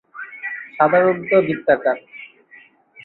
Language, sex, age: Bengali, male, 19-29